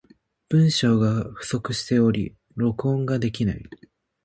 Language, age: Japanese, 19-29